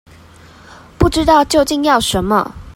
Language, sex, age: Chinese, female, 19-29